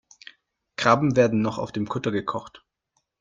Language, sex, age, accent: German, male, 19-29, Deutschland Deutsch